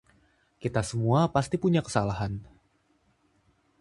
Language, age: Indonesian, 19-29